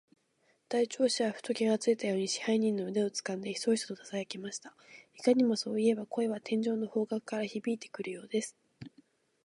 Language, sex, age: Japanese, female, 19-29